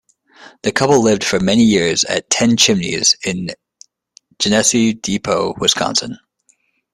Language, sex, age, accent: English, male, 30-39, United States English